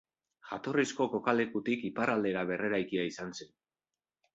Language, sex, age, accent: Basque, male, 30-39, Mendebalekoa (Araba, Bizkaia, Gipuzkoako mendebaleko herri batzuk)